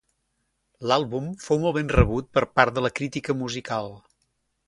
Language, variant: Catalan, Central